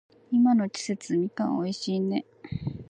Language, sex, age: Japanese, female, 30-39